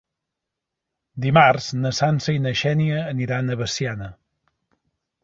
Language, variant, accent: Catalan, Central, Empordanès